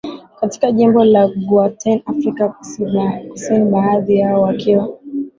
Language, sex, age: Swahili, female, 19-29